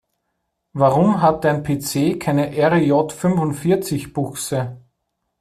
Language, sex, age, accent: German, male, 30-39, Österreichisches Deutsch